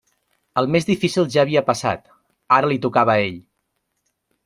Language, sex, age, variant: Catalan, male, 30-39, Nord-Occidental